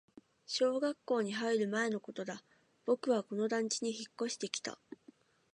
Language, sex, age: Japanese, female, 19-29